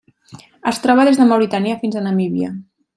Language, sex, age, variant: Catalan, female, 19-29, Central